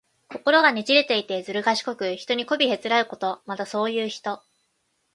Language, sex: Japanese, female